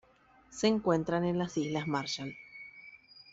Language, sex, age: Spanish, female, 30-39